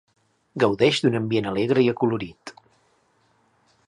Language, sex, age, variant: Catalan, male, 40-49, Central